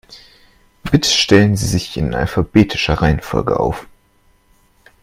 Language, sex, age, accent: German, male, 19-29, Deutschland Deutsch